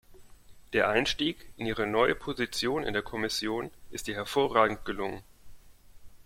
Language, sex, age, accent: German, male, 30-39, Deutschland Deutsch